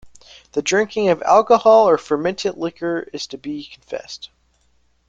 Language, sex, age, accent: English, male, under 19, United States English